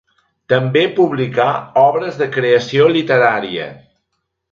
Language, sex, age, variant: Catalan, male, 50-59, Central